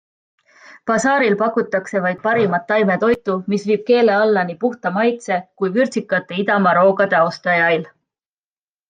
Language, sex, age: Estonian, female, 40-49